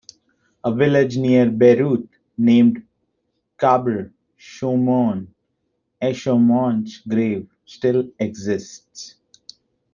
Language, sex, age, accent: English, male, 30-39, India and South Asia (India, Pakistan, Sri Lanka)